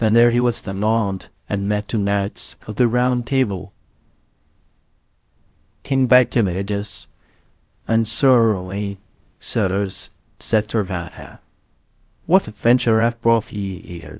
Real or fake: fake